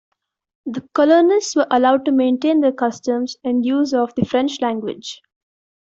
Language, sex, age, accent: English, female, 19-29, India and South Asia (India, Pakistan, Sri Lanka)